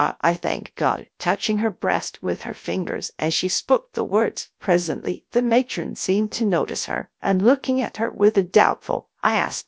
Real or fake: fake